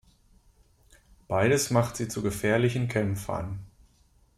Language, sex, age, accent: German, male, 30-39, Deutschland Deutsch